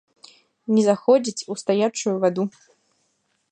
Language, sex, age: Belarusian, female, 19-29